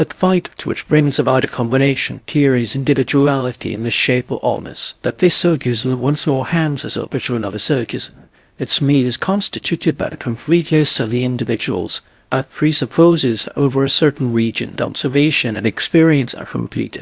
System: TTS, VITS